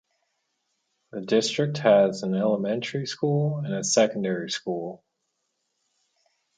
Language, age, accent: English, 30-39, United States English